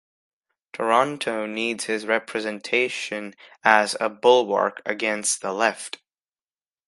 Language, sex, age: English, male, under 19